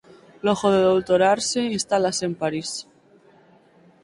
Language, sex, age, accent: Galician, female, 19-29, Atlántico (seseo e gheada)